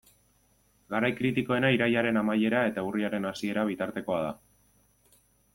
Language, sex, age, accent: Basque, male, 19-29, Erdialdekoa edo Nafarra (Gipuzkoa, Nafarroa)